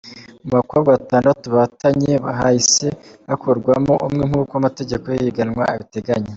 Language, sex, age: Kinyarwanda, male, 30-39